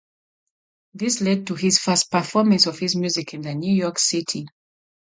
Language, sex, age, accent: English, female, 19-29, England English